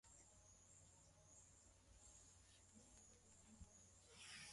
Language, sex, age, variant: Swahili, female, 19-29, Kiswahili Sanifu (EA)